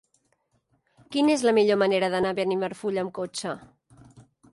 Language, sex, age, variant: Catalan, female, 40-49, Central